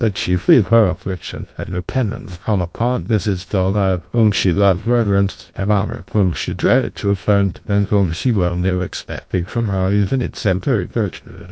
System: TTS, GlowTTS